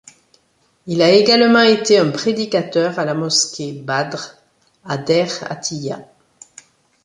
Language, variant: French, Français de métropole